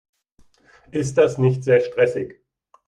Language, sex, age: German, male, 40-49